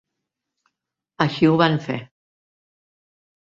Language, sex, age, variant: Catalan, female, 60-69, Central